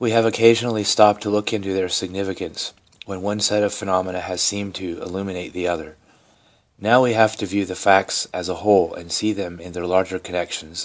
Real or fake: real